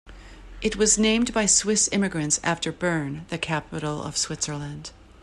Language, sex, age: English, female, 50-59